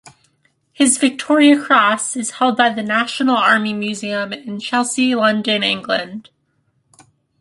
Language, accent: English, United States English